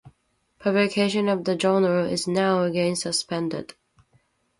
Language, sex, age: English, female, 19-29